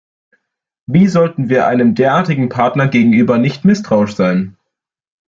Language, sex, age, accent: German, male, under 19, Deutschland Deutsch